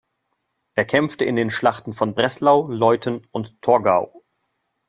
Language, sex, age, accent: German, male, 30-39, Deutschland Deutsch